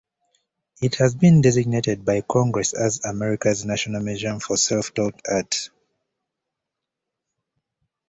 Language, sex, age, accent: English, male, 19-29, United States English